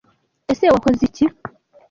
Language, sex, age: Kinyarwanda, female, 30-39